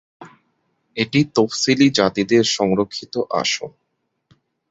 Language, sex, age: Bengali, male, 19-29